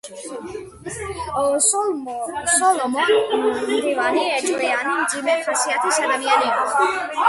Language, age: Georgian, 30-39